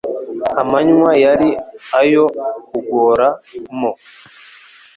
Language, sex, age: Kinyarwanda, male, 19-29